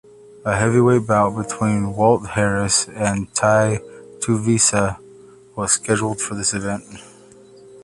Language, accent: English, United States English